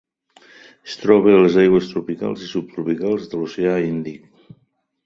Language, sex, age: Catalan, male, 60-69